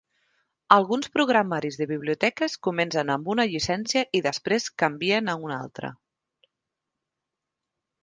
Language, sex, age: Catalan, female, 40-49